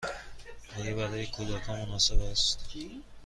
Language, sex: Persian, male